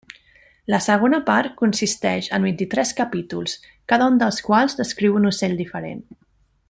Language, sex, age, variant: Catalan, female, 30-39, Central